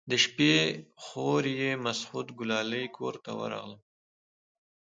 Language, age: Pashto, 19-29